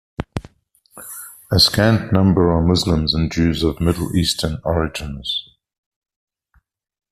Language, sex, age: English, male, 50-59